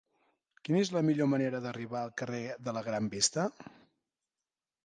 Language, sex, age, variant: Catalan, male, 40-49, Central